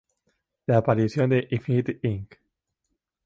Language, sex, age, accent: Spanish, male, 19-29, España: Islas Canarias